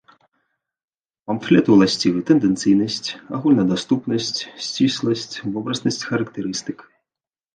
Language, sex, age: Belarusian, male, 30-39